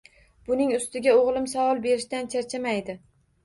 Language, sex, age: Uzbek, female, 19-29